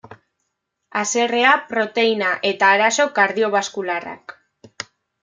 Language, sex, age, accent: Basque, female, 19-29, Mendebalekoa (Araba, Bizkaia, Gipuzkoako mendebaleko herri batzuk)